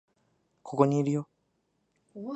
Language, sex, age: Japanese, male, 19-29